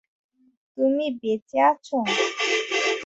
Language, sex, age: Bengali, female, 19-29